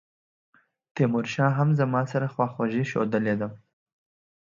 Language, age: Pashto, 19-29